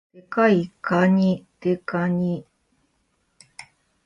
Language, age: Japanese, 30-39